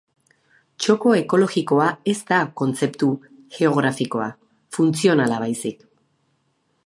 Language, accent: Basque, Erdialdekoa edo Nafarra (Gipuzkoa, Nafarroa)